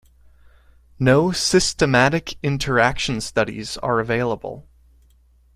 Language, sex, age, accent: English, male, 19-29, United States English